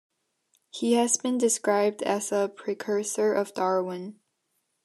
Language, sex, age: English, female, under 19